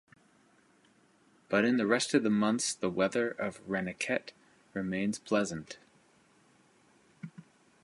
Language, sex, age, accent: English, male, 30-39, United States English